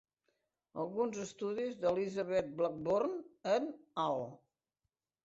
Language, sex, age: Catalan, female, 70-79